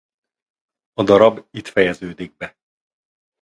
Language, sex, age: Hungarian, male, 40-49